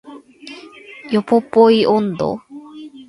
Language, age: Japanese, 19-29